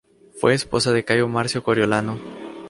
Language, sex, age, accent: Spanish, male, 19-29, América central